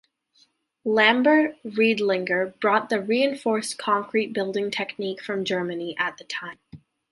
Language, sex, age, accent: English, female, 19-29, Canadian English